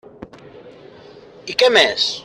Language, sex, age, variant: Catalan, male, 30-39, Central